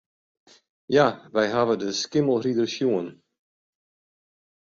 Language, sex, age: Western Frisian, male, 60-69